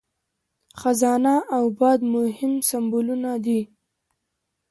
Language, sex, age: Pashto, female, 19-29